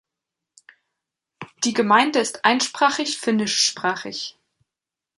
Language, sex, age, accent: German, female, 19-29, Deutschland Deutsch